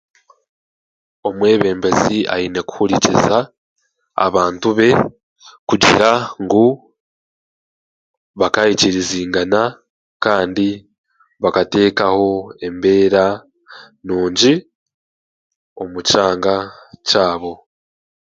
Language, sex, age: Chiga, male, 19-29